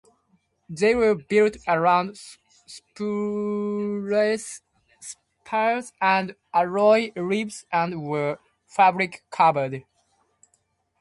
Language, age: English, 19-29